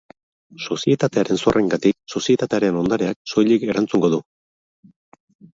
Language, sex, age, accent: Basque, male, 40-49, Mendebalekoa (Araba, Bizkaia, Gipuzkoako mendebaleko herri batzuk)